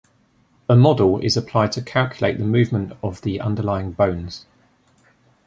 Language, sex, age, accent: English, male, 40-49, England English